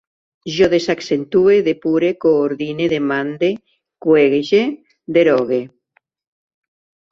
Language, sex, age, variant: Catalan, female, 70-79, Central